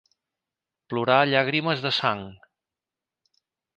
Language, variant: Catalan, Central